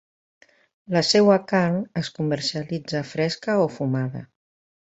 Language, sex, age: Catalan, female, 60-69